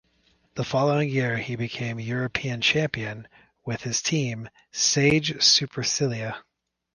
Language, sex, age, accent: English, male, 30-39, United States English